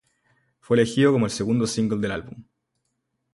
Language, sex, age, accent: Spanish, male, 19-29, Chileno: Chile, Cuyo